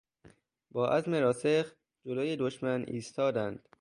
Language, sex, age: Persian, male, under 19